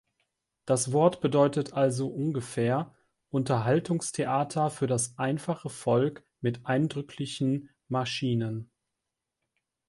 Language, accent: German, Deutschland Deutsch